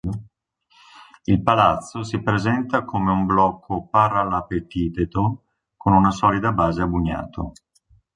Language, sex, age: Italian, male, 50-59